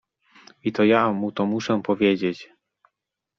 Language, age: Polish, 30-39